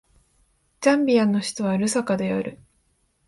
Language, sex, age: Japanese, female, 19-29